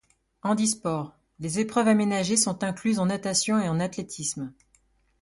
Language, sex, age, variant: French, female, 30-39, Français de métropole